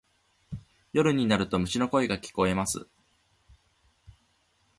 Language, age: Japanese, 19-29